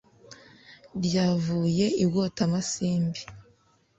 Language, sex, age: Kinyarwanda, female, 19-29